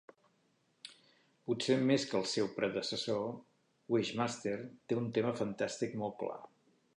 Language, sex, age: Catalan, male, 50-59